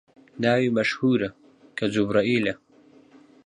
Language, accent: Central Kurdish, سۆرانی